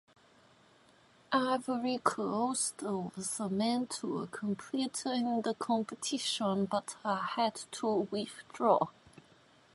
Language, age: English, 19-29